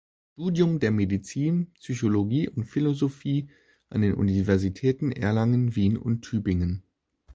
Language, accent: German, Deutschland Deutsch